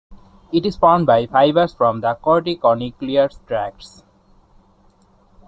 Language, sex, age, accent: English, male, 19-29, India and South Asia (India, Pakistan, Sri Lanka)